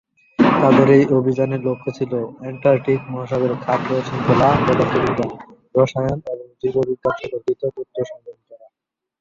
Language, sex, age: Bengali, male, 19-29